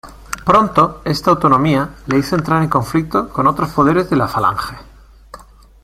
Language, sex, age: Spanish, male, 40-49